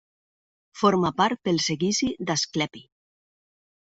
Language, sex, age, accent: Catalan, female, 40-49, valencià